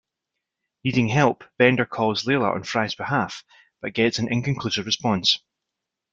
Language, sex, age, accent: English, male, 30-39, Scottish English